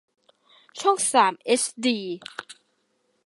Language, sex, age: Thai, female, 19-29